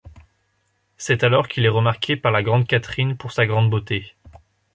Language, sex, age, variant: French, male, 19-29, Français de métropole